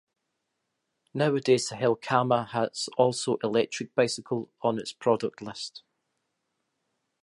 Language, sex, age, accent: English, male, 30-39, Scottish English